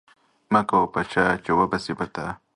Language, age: Pashto, 19-29